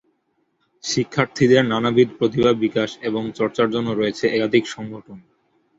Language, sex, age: Bengali, male, 19-29